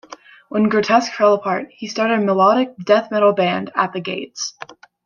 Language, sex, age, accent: English, female, 19-29, United States English